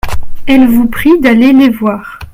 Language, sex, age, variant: French, female, 19-29, Français de métropole